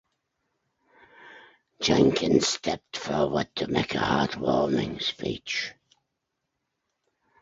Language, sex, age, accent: English, male, 70-79, Scottish English